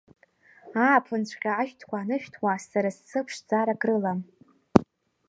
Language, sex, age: Abkhazian, female, 19-29